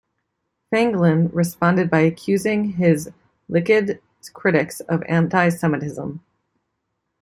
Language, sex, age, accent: English, female, 30-39, United States English